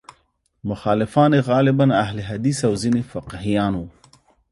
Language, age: Pashto, 30-39